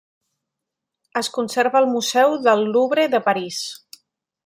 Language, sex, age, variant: Catalan, female, 30-39, Central